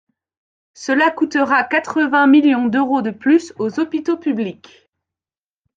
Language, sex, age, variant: French, female, 30-39, Français de métropole